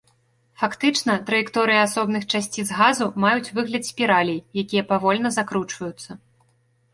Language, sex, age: Belarusian, female, 19-29